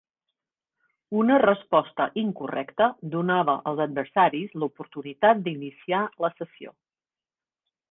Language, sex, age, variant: Catalan, female, 50-59, Central